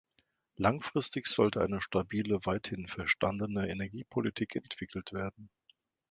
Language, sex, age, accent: German, male, 50-59, Deutschland Deutsch